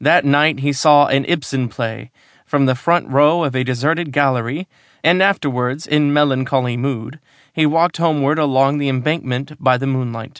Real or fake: real